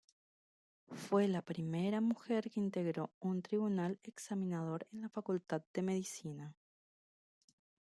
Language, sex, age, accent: Spanish, female, 30-39, Rioplatense: Argentina, Uruguay, este de Bolivia, Paraguay